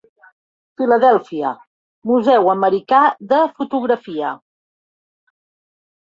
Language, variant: Catalan, Central